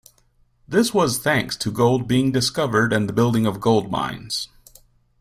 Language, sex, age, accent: English, male, 40-49, United States English